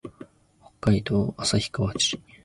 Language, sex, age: Japanese, male, 19-29